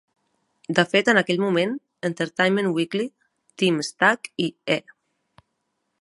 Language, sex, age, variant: Catalan, female, 30-39, Central